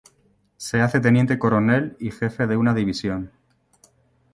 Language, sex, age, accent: Spanish, male, 30-39, España: Norte peninsular (Asturias, Castilla y León, Cantabria, País Vasco, Navarra, Aragón, La Rioja, Guadalajara, Cuenca)